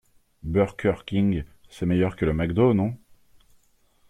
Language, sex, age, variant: French, male, 30-39, Français de métropole